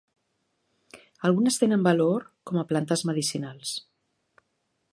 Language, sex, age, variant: Catalan, female, 40-49, Central